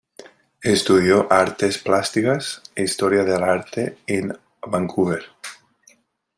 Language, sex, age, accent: Spanish, male, 19-29, España: Norte peninsular (Asturias, Castilla y León, Cantabria, País Vasco, Navarra, Aragón, La Rioja, Guadalajara, Cuenca)